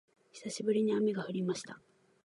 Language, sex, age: Japanese, female, 19-29